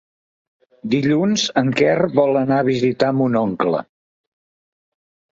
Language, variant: Catalan, Central